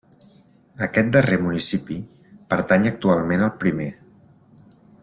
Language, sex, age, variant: Catalan, male, 40-49, Central